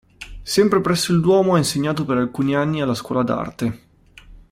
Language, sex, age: Italian, male, 19-29